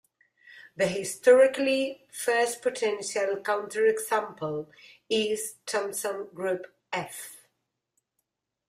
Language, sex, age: English, female, 40-49